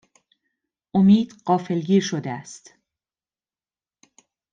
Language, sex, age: Persian, female, 40-49